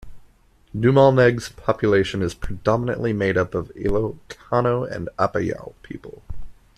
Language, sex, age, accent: English, male, 19-29, United States English